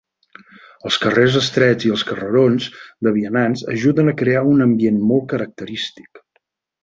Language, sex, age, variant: Catalan, male, 60-69, Central